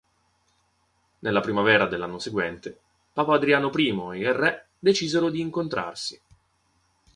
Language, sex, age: Italian, male, 19-29